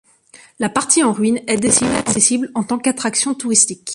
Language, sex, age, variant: French, female, 19-29, Français de métropole